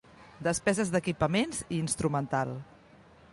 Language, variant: Catalan, Central